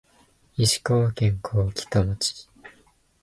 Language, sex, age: Japanese, male, 19-29